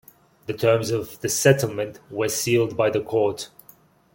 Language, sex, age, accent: English, male, 30-39, England English